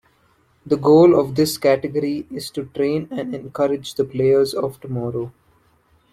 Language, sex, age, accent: English, male, 19-29, India and South Asia (India, Pakistan, Sri Lanka)